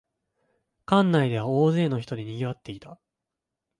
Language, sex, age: Japanese, male, 19-29